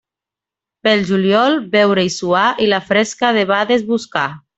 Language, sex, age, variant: Catalan, female, 19-29, Nord-Occidental